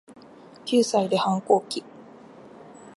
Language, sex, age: Japanese, female, 19-29